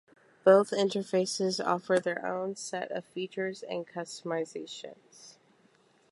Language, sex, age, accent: English, female, 19-29, United States English